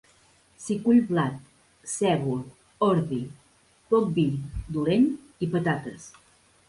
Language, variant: Catalan, Central